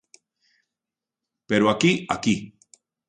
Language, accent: Galician, Central (gheada)